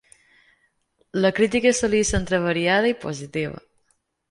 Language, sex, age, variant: Catalan, female, 19-29, Balear